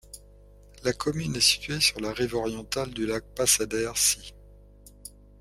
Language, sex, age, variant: French, male, 60-69, Français de métropole